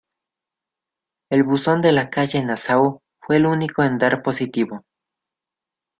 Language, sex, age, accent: Spanish, male, 19-29, Andino-Pacífico: Colombia, Perú, Ecuador, oeste de Bolivia y Venezuela andina